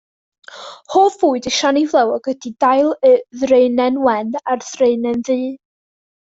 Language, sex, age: Welsh, female, under 19